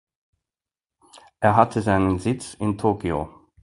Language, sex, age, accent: German, male, 40-49, Österreichisches Deutsch